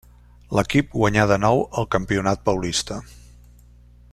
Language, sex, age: Catalan, male, 60-69